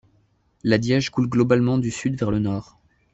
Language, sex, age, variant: French, male, under 19, Français de métropole